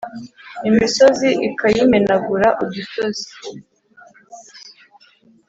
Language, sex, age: Kinyarwanda, female, 19-29